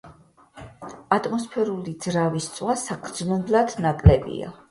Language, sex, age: Georgian, female, 50-59